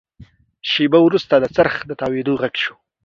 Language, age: Pashto, under 19